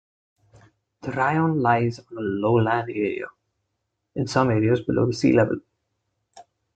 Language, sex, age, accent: English, male, 19-29, India and South Asia (India, Pakistan, Sri Lanka)